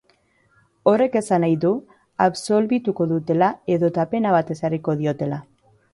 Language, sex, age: Basque, female, 30-39